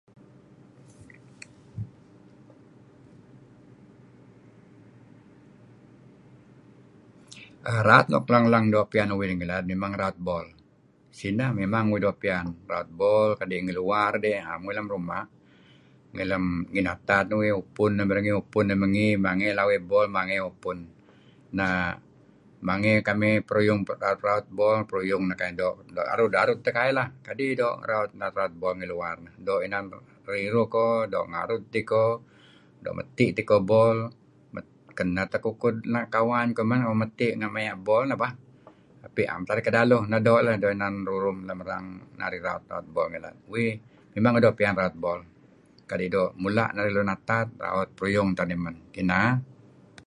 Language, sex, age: Kelabit, male, 70-79